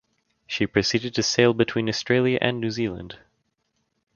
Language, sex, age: English, male, under 19